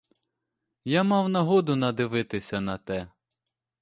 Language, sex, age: Ukrainian, male, 30-39